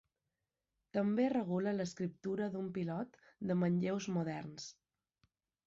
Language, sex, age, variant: Catalan, female, 30-39, Balear